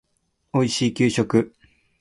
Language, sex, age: Japanese, male, 19-29